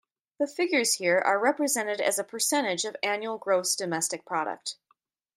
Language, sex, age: English, female, 30-39